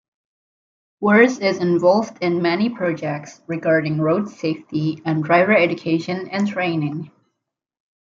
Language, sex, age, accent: English, female, 19-29, United States English